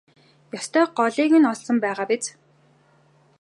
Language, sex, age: Mongolian, female, 19-29